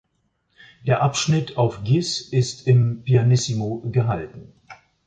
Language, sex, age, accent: German, male, 60-69, Deutschland Deutsch